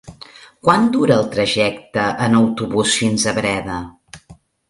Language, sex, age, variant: Catalan, female, 40-49, Balear